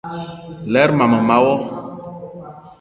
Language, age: Eton (Cameroon), 30-39